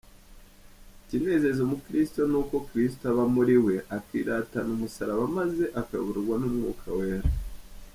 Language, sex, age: Kinyarwanda, male, 30-39